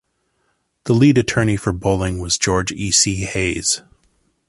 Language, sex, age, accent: English, male, 40-49, United States English